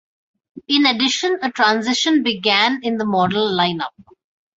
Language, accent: English, India and South Asia (India, Pakistan, Sri Lanka)